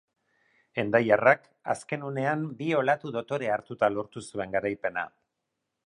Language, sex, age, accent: Basque, male, 50-59, Erdialdekoa edo Nafarra (Gipuzkoa, Nafarroa)